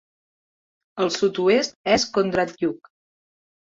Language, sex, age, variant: Catalan, female, 30-39, Central